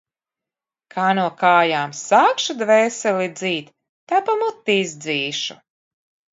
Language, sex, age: Latvian, female, 50-59